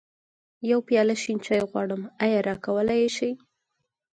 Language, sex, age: Pashto, female, 19-29